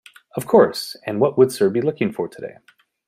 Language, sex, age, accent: English, male, 30-39, United States English